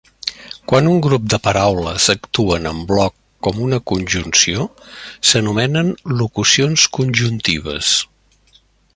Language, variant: Catalan, Central